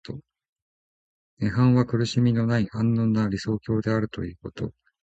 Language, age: Japanese, 50-59